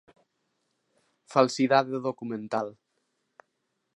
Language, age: Galician, 40-49